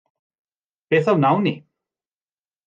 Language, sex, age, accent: Welsh, male, 40-49, Y Deyrnas Unedig Cymraeg